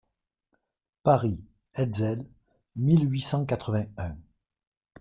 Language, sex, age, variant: French, male, 50-59, Français de métropole